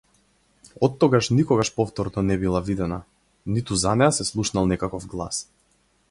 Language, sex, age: Macedonian, male, 19-29